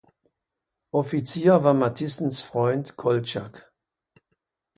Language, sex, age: German, male, 60-69